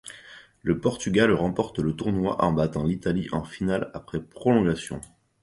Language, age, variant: French, 30-39, Français de métropole